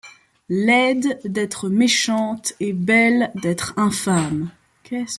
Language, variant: French, Français de métropole